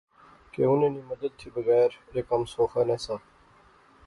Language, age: Pahari-Potwari, 30-39